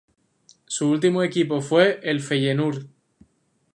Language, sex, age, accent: Spanish, male, 19-29, España: Islas Canarias